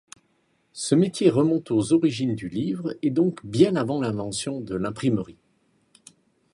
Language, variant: French, Français de métropole